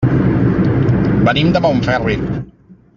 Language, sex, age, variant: Catalan, male, 30-39, Central